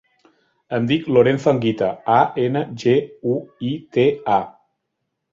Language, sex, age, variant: Catalan, male, 40-49, Central